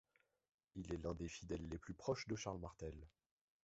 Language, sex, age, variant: French, male, 30-39, Français de métropole